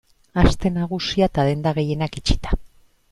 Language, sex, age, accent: Basque, female, 40-49, Mendebalekoa (Araba, Bizkaia, Gipuzkoako mendebaleko herri batzuk)